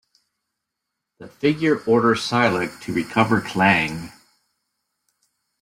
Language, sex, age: English, male, 50-59